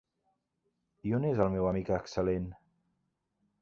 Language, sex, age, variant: Catalan, male, 40-49, Central